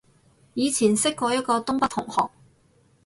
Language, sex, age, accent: Cantonese, female, 30-39, 广州音